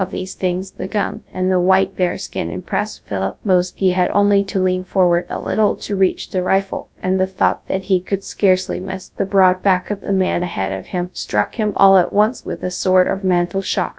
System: TTS, GradTTS